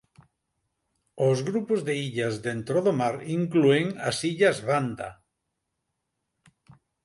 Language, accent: Galician, Central (gheada); Normativo (estándar)